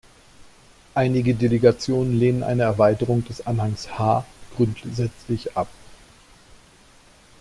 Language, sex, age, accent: German, male, 40-49, Deutschland Deutsch